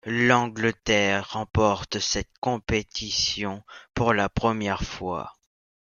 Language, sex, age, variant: French, male, under 19, Français de métropole